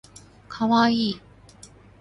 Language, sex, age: Japanese, female, 30-39